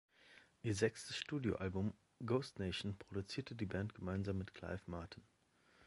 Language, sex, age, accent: German, male, 19-29, Deutschland Deutsch